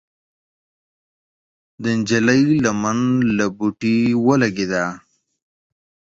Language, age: Pashto, 30-39